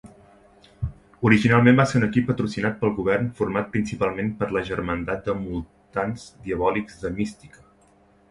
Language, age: Catalan, 30-39